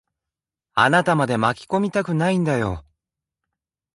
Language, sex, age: Japanese, male, 30-39